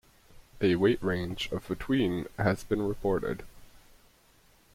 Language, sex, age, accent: English, male, 19-29, United States English